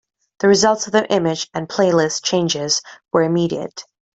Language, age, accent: English, 30-39, England English